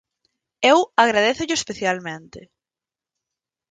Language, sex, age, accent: Galician, female, 19-29, Normativo (estándar)